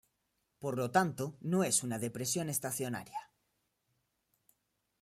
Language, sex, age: Spanish, male, 19-29